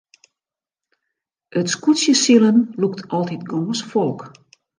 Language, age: Western Frisian, 60-69